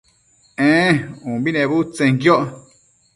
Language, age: Matsés, 40-49